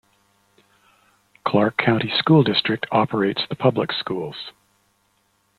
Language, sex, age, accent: English, male, 60-69, Canadian English